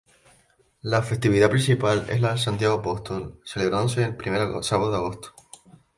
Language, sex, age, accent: Spanish, male, 19-29, España: Islas Canarias